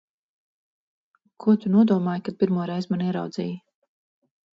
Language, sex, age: Latvian, female, 40-49